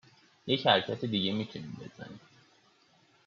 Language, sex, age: Persian, male, 19-29